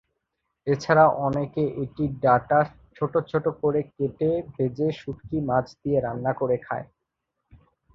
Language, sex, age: Bengali, male, 19-29